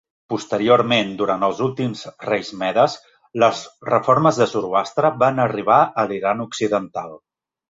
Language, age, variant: Catalan, 40-49, Central